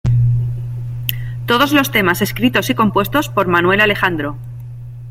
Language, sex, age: Spanish, female, 40-49